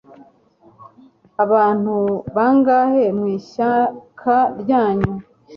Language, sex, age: Kinyarwanda, female, 40-49